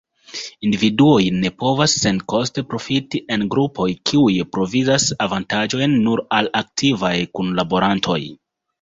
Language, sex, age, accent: Esperanto, male, 19-29, Internacia